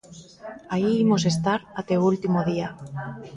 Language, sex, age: Galician, female, 40-49